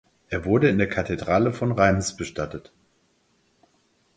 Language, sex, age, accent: German, male, 50-59, Deutschland Deutsch